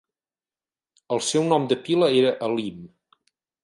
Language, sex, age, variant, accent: Catalan, male, 50-59, Central, Girona